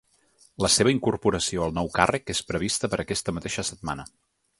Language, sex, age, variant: Catalan, male, 30-39, Nord-Occidental